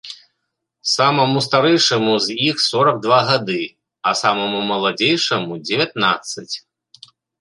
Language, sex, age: Belarusian, male, 40-49